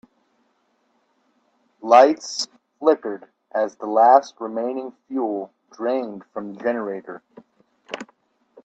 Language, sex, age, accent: English, female, 19-29, United States English